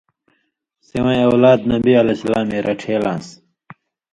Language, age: Indus Kohistani, 30-39